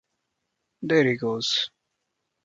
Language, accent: English, India and South Asia (India, Pakistan, Sri Lanka)